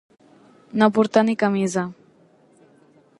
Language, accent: Catalan, gironí